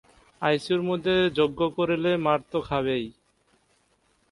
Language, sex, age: Bengali, male, 19-29